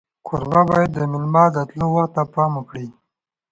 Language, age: Pashto, 19-29